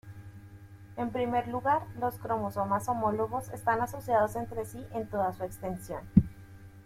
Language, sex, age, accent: Spanish, female, 30-39, Andino-Pacífico: Colombia, Perú, Ecuador, oeste de Bolivia y Venezuela andina